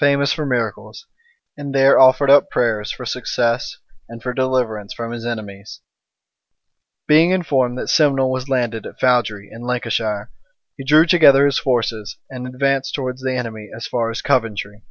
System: none